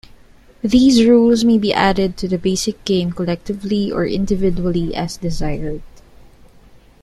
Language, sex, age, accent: English, female, 19-29, Filipino